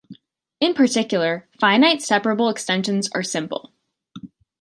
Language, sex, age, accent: English, female, under 19, United States English